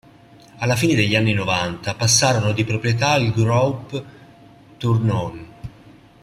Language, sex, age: Italian, male, 40-49